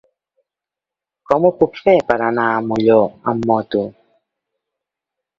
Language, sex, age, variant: Catalan, female, 50-59, Central